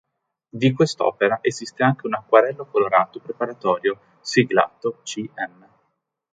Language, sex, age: Italian, male, 19-29